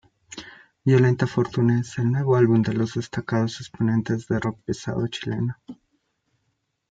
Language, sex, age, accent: Spanish, male, 19-29, Andino-Pacífico: Colombia, Perú, Ecuador, oeste de Bolivia y Venezuela andina